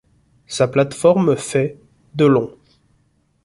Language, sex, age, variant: French, male, 30-39, Français de métropole